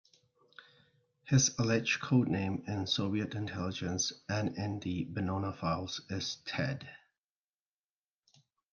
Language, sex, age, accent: English, male, 40-49, United States English